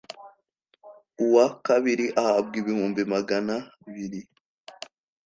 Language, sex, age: Kinyarwanda, male, under 19